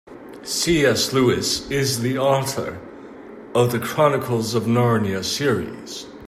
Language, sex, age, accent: English, male, 40-49, United States English